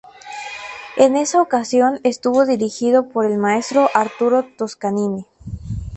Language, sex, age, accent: Spanish, male, 19-29, México